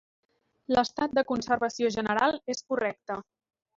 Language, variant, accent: Catalan, Central, central